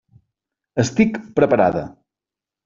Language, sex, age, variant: Catalan, male, 40-49, Central